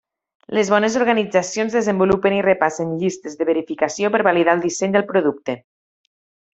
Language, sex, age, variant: Catalan, female, 30-39, Nord-Occidental